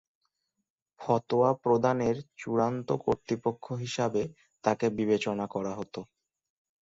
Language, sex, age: Bengali, male, 19-29